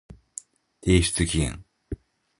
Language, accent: Japanese, 日本人